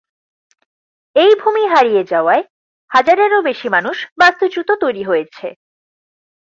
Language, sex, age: Bengali, female, 19-29